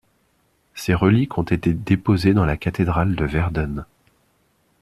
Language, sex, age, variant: French, male, 30-39, Français de métropole